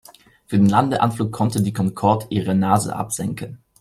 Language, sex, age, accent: German, male, 30-39, Polnisch Deutsch